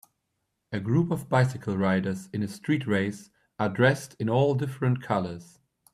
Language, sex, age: English, male, 30-39